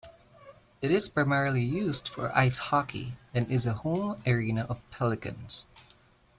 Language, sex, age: English, male, 19-29